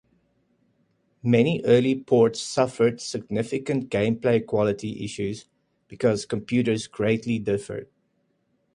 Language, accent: English, Southern African (South Africa, Zimbabwe, Namibia)